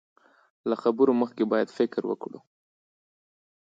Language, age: Pashto, 19-29